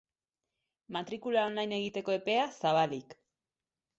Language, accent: Basque, Erdialdekoa edo Nafarra (Gipuzkoa, Nafarroa)